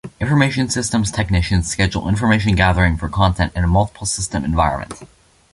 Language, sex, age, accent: English, male, under 19, Canadian English